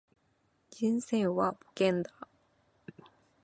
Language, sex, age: Japanese, female, 30-39